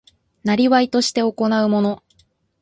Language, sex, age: Japanese, female, 19-29